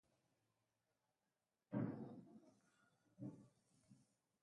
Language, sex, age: Italian, male, 50-59